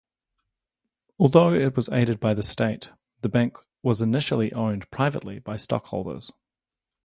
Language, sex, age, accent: English, male, 40-49, New Zealand English